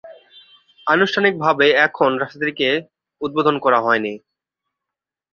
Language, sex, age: Bengali, male, 19-29